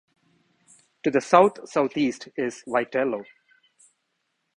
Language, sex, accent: English, male, India and South Asia (India, Pakistan, Sri Lanka)